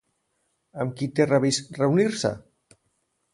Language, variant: Catalan, Central